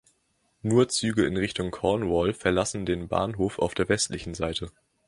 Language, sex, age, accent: German, male, 19-29, Deutschland Deutsch